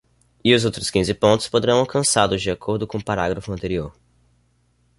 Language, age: Portuguese, under 19